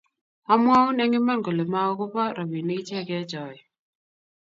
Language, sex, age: Kalenjin, female, 19-29